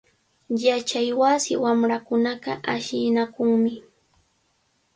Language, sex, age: Cajatambo North Lima Quechua, female, 19-29